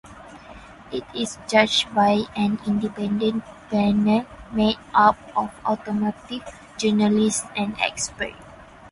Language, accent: English, Malaysian English